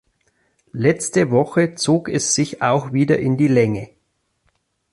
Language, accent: German, Deutschland Deutsch